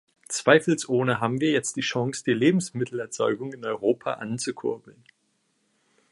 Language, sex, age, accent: German, male, 19-29, Deutschland Deutsch